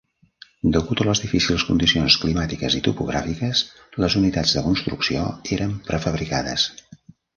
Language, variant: Catalan, Central